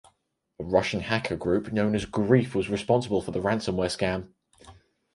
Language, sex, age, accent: English, male, under 19, England English